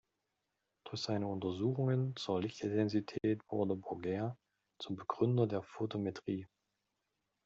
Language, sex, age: German, male, 50-59